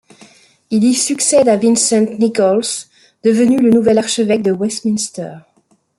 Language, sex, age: French, female, 50-59